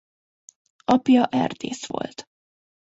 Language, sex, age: Hungarian, female, 19-29